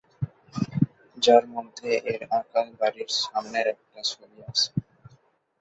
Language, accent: Bengali, Bangladeshi